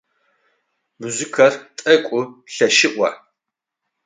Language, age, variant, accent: Adyghe, 40-49, Адыгабзэ (Кирил, пстэумэ зэдыряе), Бжъэдыгъу (Bjeduğ)